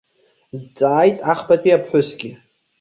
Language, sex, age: Abkhazian, male, under 19